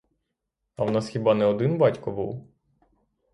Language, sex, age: Ukrainian, male, 30-39